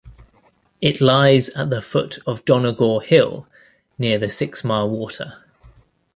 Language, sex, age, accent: English, male, 30-39, England English